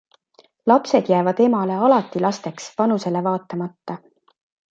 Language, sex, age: Estonian, female, 30-39